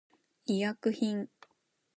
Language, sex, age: Japanese, female, 19-29